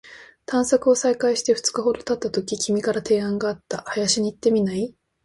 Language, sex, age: Japanese, female, 19-29